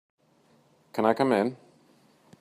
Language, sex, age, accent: English, male, 40-49, England English